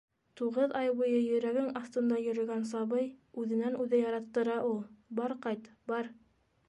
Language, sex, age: Bashkir, female, 30-39